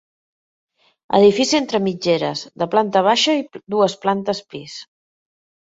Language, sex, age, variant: Catalan, female, 40-49, Central